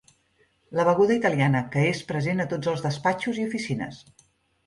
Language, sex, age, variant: Catalan, female, 40-49, Central